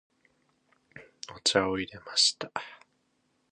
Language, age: Japanese, 19-29